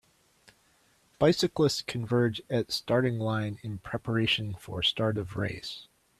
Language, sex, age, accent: English, male, 40-49, United States English